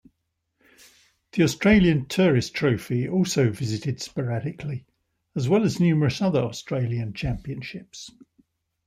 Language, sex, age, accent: English, male, 60-69, England English